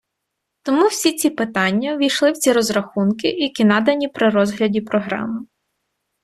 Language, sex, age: Ukrainian, female, 30-39